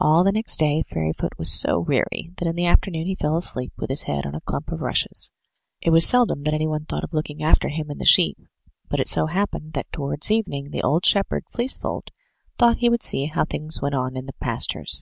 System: none